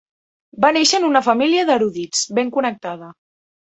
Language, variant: Catalan, Central